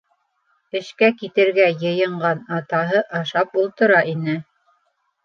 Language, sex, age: Bashkir, female, 40-49